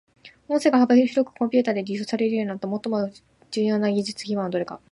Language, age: Japanese, 19-29